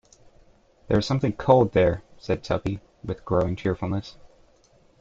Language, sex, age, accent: English, male, 19-29, United States English